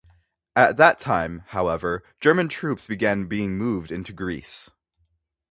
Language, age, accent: English, under 19, United States English